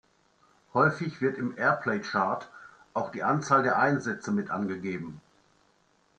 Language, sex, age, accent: German, male, 50-59, Deutschland Deutsch